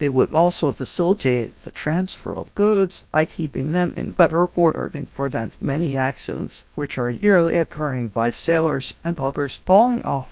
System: TTS, GlowTTS